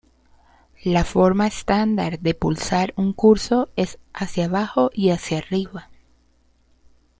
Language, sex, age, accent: Spanish, female, 19-29, Andino-Pacífico: Colombia, Perú, Ecuador, oeste de Bolivia y Venezuela andina